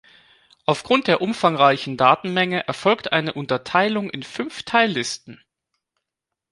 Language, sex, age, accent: German, male, 30-39, Deutschland Deutsch